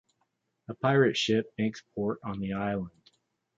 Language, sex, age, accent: English, male, 40-49, United States English